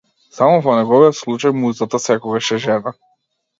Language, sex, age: Macedonian, male, 19-29